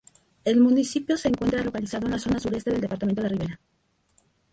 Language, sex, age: Spanish, female, 30-39